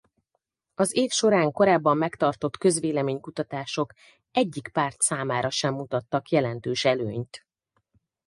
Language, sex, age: Hungarian, female, 40-49